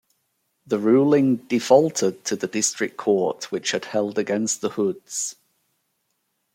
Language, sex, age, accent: English, male, 40-49, England English